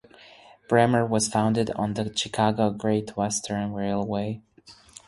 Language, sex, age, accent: English, male, 19-29, United States English